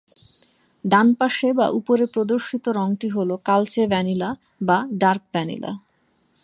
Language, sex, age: Bengali, female, 40-49